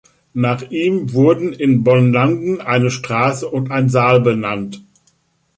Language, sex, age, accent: German, male, 50-59, Deutschland Deutsch